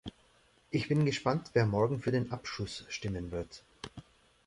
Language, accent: German, Österreichisches Deutsch